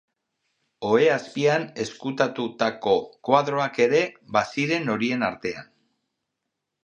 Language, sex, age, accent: Basque, male, 40-49, Mendebalekoa (Araba, Bizkaia, Gipuzkoako mendebaleko herri batzuk)